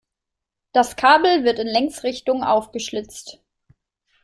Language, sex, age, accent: German, female, 19-29, Deutschland Deutsch